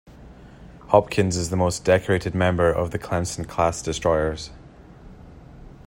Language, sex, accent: English, male, Scottish English